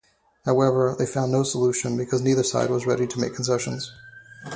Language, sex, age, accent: English, male, 30-39, United States English